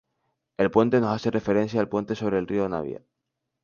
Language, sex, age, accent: Spanish, male, 19-29, España: Islas Canarias